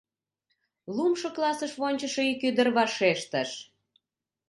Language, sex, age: Mari, female, 40-49